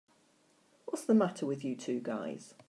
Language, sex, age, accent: English, female, 60-69, England English